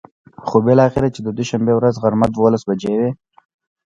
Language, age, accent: Pashto, 19-29, معیاري پښتو